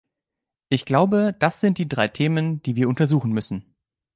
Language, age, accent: German, 19-29, Deutschland Deutsch